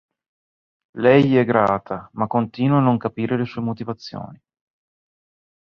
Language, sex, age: Italian, male, 40-49